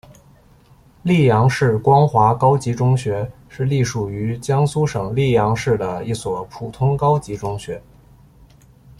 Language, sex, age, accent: Chinese, male, 19-29, 出生地：北京市